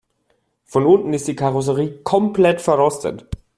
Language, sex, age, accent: German, male, 19-29, Deutschland Deutsch